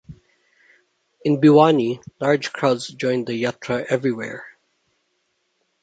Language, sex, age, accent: English, male, 30-39, Filipino